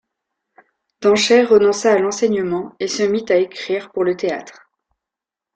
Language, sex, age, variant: French, female, 19-29, Français de métropole